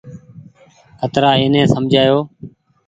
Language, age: Goaria, 30-39